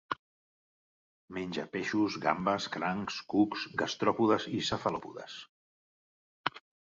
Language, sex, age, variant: Catalan, male, 50-59, Central